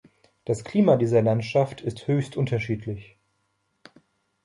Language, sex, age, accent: German, male, 30-39, Deutschland Deutsch